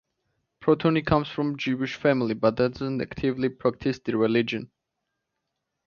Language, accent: English, United States English